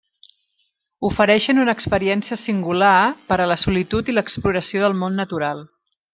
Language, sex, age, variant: Catalan, female, 40-49, Central